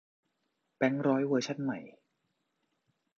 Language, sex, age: Thai, male, 30-39